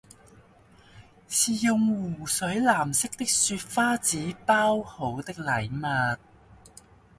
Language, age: Cantonese, 30-39